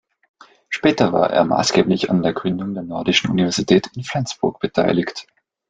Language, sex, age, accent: German, male, 19-29, Österreichisches Deutsch